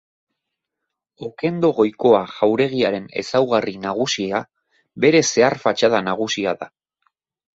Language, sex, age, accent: Basque, male, 40-49, Mendebalekoa (Araba, Bizkaia, Gipuzkoako mendebaleko herri batzuk)